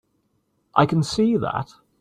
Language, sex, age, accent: English, male, 60-69, Welsh English